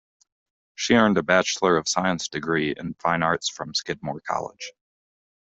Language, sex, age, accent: English, male, 19-29, United States English